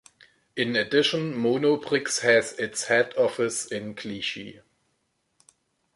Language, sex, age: English, male, 50-59